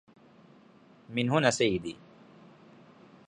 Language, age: Arabic, 30-39